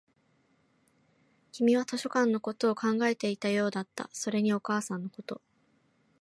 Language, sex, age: Japanese, female, 19-29